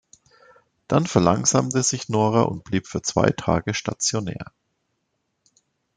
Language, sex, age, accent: German, male, 40-49, Deutschland Deutsch